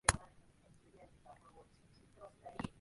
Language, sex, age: Japanese, female, 19-29